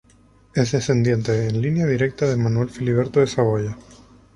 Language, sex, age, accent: Spanish, male, 19-29, España: Islas Canarias